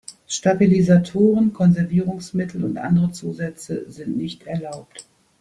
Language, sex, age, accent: German, female, 50-59, Deutschland Deutsch